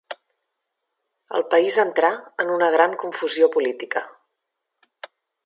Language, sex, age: Catalan, female, 40-49